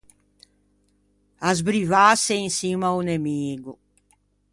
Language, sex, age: Ligurian, female, 60-69